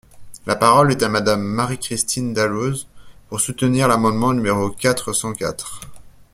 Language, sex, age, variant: French, male, 19-29, Français de métropole